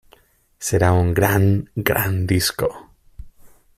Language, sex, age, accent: Spanish, male, 30-39, España: Centro-Sur peninsular (Madrid, Toledo, Castilla-La Mancha)